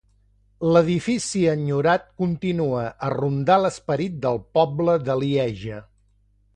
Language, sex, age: Catalan, male, 50-59